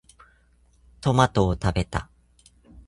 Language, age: Japanese, 19-29